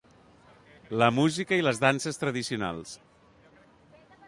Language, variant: Catalan, Central